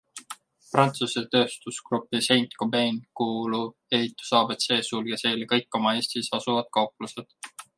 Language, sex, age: Estonian, male, 19-29